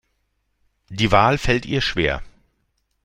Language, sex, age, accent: German, male, 50-59, Deutschland Deutsch